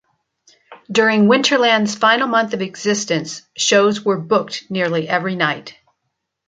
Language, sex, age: English, female, 60-69